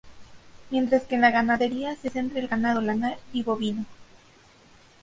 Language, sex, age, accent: Spanish, female, 19-29, México